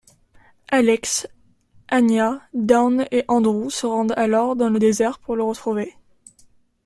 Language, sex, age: French, female, 19-29